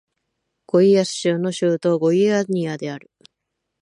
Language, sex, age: Japanese, female, 19-29